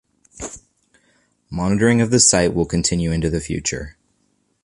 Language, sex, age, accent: English, male, 19-29, Canadian English